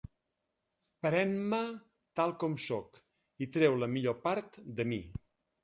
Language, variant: Catalan, Central